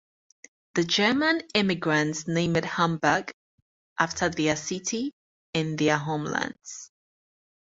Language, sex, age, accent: English, female, 30-39, United States English